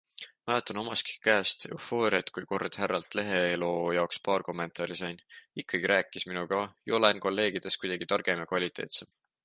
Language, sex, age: Estonian, male, 19-29